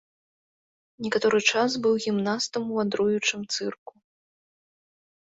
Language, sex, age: Belarusian, female, 30-39